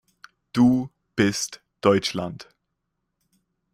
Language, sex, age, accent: German, male, 19-29, Deutschland Deutsch